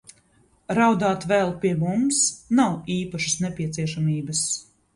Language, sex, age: Latvian, female, 40-49